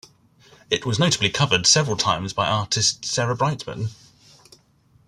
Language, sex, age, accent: English, male, 30-39, England English